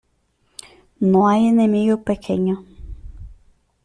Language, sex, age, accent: Spanish, female, under 19, México